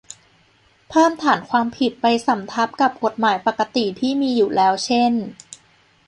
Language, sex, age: Thai, female, 30-39